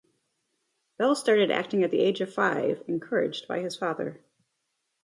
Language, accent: English, United States English